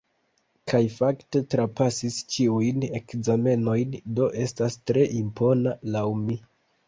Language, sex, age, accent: Esperanto, male, 19-29, Internacia